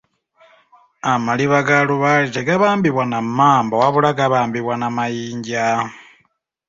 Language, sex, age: Ganda, male, 19-29